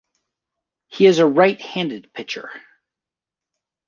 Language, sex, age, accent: English, male, 40-49, United States English